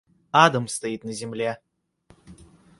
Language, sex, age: Russian, male, under 19